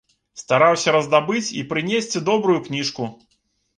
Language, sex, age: Belarusian, male, 30-39